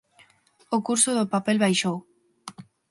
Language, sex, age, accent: Galician, female, under 19, Central (gheada); Neofalante